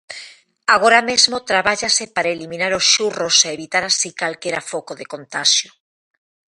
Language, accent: Galician, Normativo (estándar)